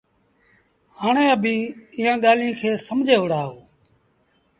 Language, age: Sindhi Bhil, 40-49